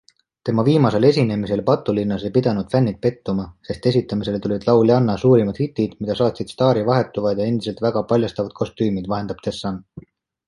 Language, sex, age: Estonian, male, 19-29